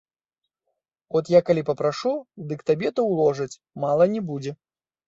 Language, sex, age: Belarusian, male, 30-39